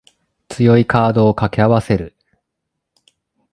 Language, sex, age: Japanese, male, 19-29